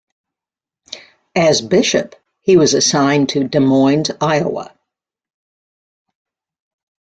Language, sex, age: English, female, 70-79